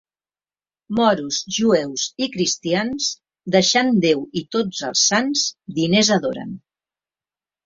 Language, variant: Catalan, Central